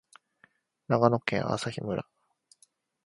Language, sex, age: Japanese, male, 19-29